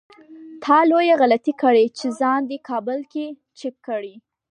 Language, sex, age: Pashto, female, under 19